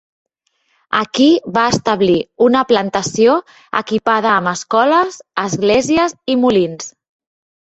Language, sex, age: Catalan, female, 30-39